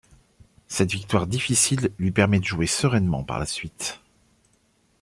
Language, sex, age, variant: French, male, 40-49, Français de métropole